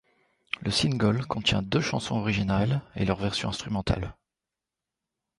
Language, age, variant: French, 60-69, Français de métropole